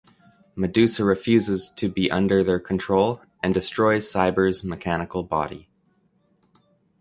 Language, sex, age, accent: English, male, 30-39, Canadian English